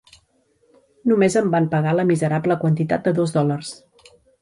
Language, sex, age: Catalan, female, 50-59